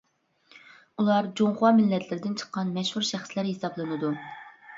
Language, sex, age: Uyghur, female, 30-39